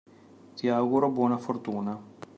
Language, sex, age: Italian, male, 30-39